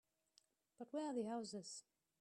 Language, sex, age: English, female, 30-39